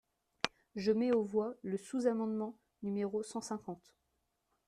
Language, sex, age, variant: French, female, 19-29, Français de métropole